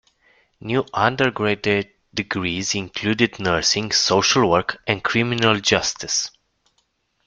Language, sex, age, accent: English, male, 19-29, United States English